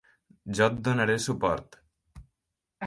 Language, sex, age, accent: Catalan, female, under 19, nord-occidental; valencià